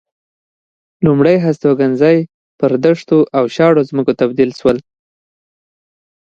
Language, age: Pashto, under 19